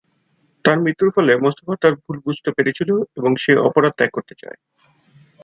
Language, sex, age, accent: Bengali, male, 30-39, Native